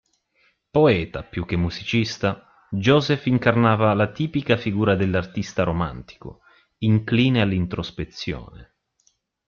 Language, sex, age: Italian, male, 30-39